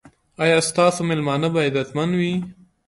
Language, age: Pashto, 19-29